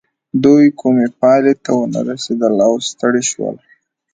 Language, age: Pashto, 19-29